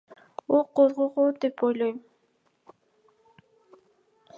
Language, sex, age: Kyrgyz, female, under 19